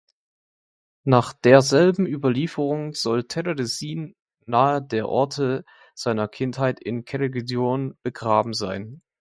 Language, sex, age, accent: German, male, 19-29, Deutschland Deutsch